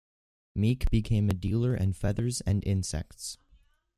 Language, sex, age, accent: English, male, under 19, United States English